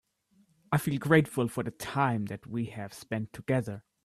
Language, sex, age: English, male, 19-29